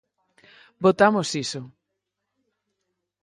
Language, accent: Galician, Normativo (estándar)